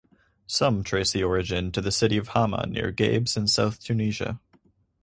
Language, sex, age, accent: English, male, under 19, United States English